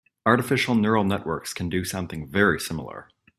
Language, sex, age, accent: English, male, 19-29, United States English